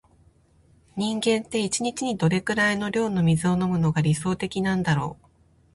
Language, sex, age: Japanese, female, 30-39